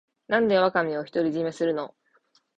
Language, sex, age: Japanese, female, 19-29